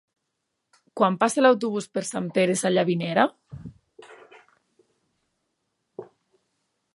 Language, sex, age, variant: Catalan, female, 30-39, Central